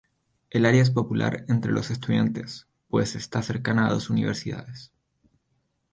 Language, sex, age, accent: Spanish, male, 19-29, Chileno: Chile, Cuyo